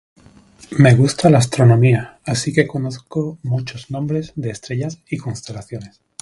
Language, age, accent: Spanish, 50-59, España: Sur peninsular (Andalucia, Extremadura, Murcia)